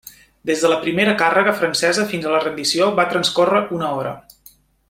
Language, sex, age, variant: Catalan, male, 30-39, Central